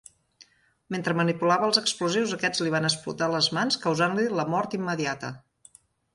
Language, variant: Catalan, Central